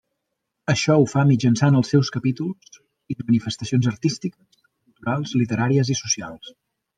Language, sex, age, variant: Catalan, male, 40-49, Central